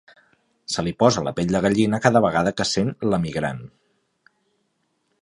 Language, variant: Catalan, Central